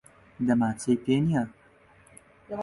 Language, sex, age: Central Kurdish, male, 19-29